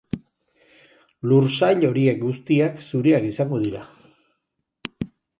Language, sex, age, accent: Basque, male, 50-59, Erdialdekoa edo Nafarra (Gipuzkoa, Nafarroa)